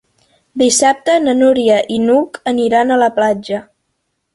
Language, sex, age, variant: Catalan, female, under 19, Central